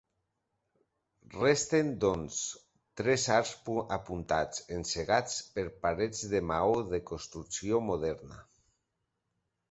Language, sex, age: Catalan, male, 40-49